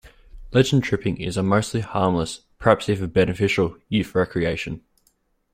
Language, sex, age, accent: English, male, 19-29, Australian English